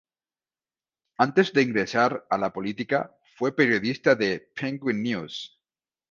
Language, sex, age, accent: Spanish, male, 50-59, España: Sur peninsular (Andalucia, Extremadura, Murcia)